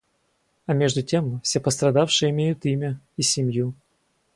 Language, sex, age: Russian, male, 19-29